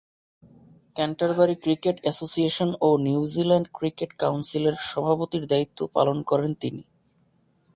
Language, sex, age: Bengali, male, 19-29